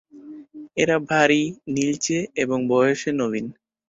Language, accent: Bengali, Native